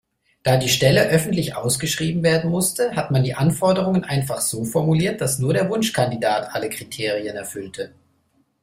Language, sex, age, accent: German, male, 30-39, Deutschland Deutsch